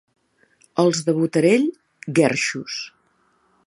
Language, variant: Catalan, Central